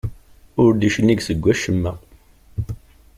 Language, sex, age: Kabyle, male, 40-49